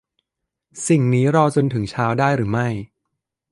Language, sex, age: Thai, male, 30-39